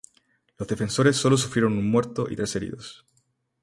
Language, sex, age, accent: Spanish, male, 19-29, Chileno: Chile, Cuyo